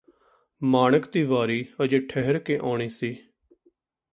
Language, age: Punjabi, 40-49